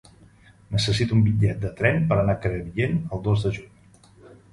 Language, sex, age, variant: Catalan, male, 50-59, Central